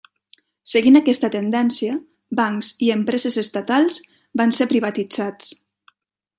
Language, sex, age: Catalan, female, 30-39